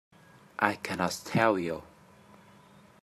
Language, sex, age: English, male, 19-29